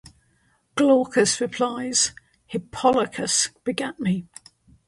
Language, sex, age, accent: English, female, 60-69, England English